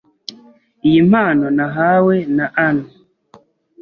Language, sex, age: Kinyarwanda, male, 30-39